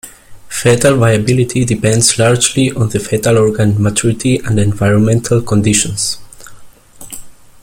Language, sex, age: English, male, under 19